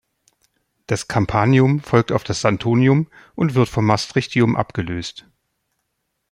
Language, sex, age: German, male, 40-49